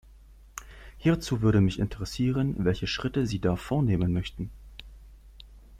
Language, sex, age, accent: German, male, 19-29, Deutschland Deutsch